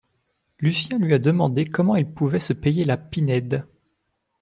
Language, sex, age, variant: French, male, 19-29, Français de métropole